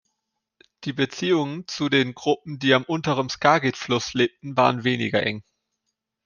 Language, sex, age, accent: German, male, 19-29, Deutschland Deutsch